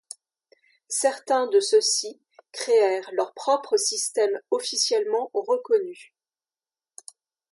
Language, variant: French, Français de métropole